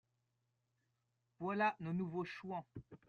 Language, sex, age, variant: French, male, 30-39, Français de métropole